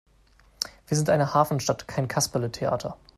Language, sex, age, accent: German, male, 19-29, Deutschland Deutsch